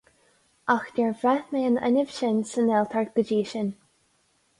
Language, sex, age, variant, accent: Irish, female, 19-29, Gaeilge Uladh, Cainteoir líofa, ní ó dhúchas